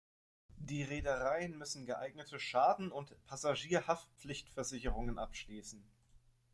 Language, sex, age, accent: German, male, 30-39, Deutschland Deutsch